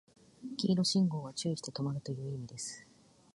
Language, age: Japanese, 50-59